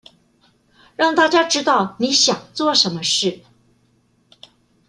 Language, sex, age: Chinese, female, 60-69